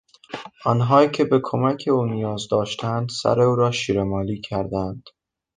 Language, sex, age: Persian, male, under 19